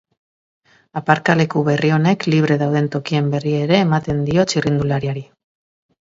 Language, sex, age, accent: Basque, female, 30-39, Mendebalekoa (Araba, Bizkaia, Gipuzkoako mendebaleko herri batzuk)